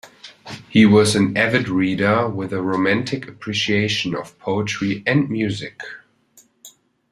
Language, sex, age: English, male, 19-29